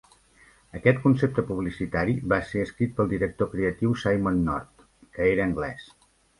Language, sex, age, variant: Catalan, male, 50-59, Central